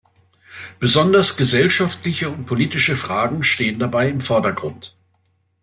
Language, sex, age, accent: German, male, 60-69, Deutschland Deutsch